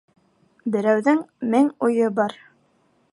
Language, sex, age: Bashkir, female, 19-29